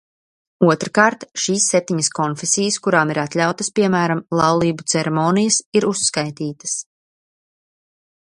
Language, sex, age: Latvian, female, 30-39